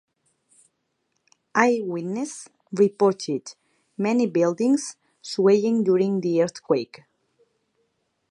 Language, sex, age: English, female, 40-49